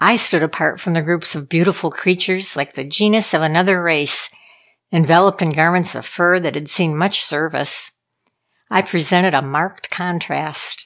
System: none